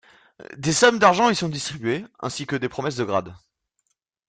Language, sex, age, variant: French, male, 19-29, Français de métropole